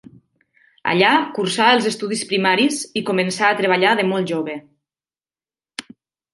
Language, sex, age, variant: Catalan, female, 30-39, Nord-Occidental